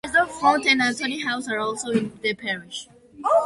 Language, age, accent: English, 19-29, United States English